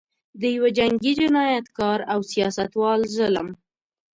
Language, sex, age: Pashto, female, 19-29